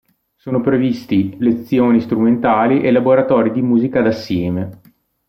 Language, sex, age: Italian, male, 30-39